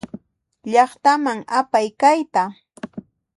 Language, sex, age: Puno Quechua, female, 30-39